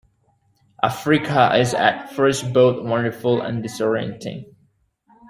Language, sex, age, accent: English, male, 19-29, United States English